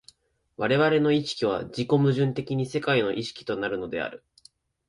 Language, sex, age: Japanese, male, 19-29